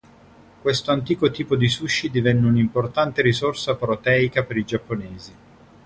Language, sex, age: Italian, male, 30-39